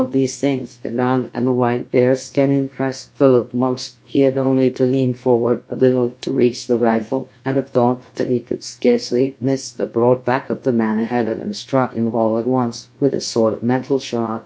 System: TTS, GlowTTS